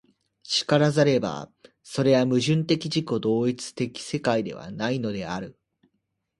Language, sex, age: Japanese, male, under 19